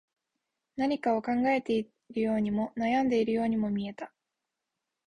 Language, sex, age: Japanese, female, 19-29